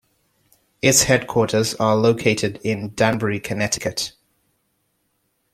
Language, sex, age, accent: English, male, 19-29, England English